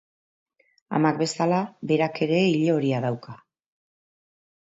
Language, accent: Basque, Mendebalekoa (Araba, Bizkaia, Gipuzkoako mendebaleko herri batzuk)